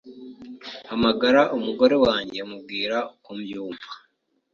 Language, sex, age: Kinyarwanda, male, 19-29